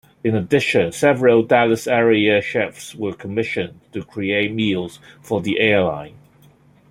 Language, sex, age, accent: English, male, 30-39, Hong Kong English